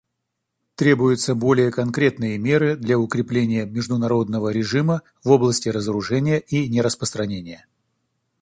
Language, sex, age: Russian, male, 40-49